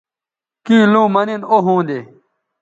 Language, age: Bateri, 19-29